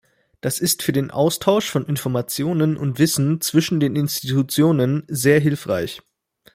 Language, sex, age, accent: German, male, under 19, Deutschland Deutsch